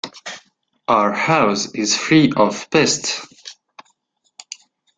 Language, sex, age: English, male, 19-29